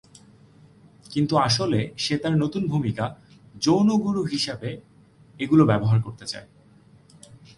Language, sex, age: Bengali, male, 30-39